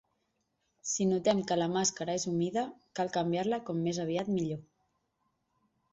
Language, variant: Catalan, Central